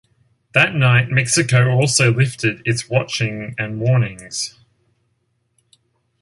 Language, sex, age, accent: English, male, 30-39, Australian English